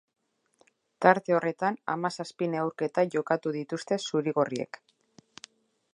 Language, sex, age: Basque, female, 30-39